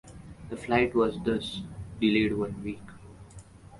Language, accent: English, India and South Asia (India, Pakistan, Sri Lanka)